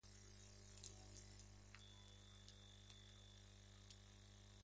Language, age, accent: Spanish, 40-49, España: Centro-Sur peninsular (Madrid, Toledo, Castilla-La Mancha)